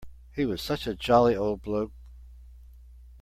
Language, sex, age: English, male, 70-79